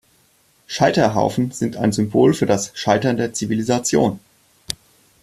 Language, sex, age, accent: German, male, 30-39, Deutschland Deutsch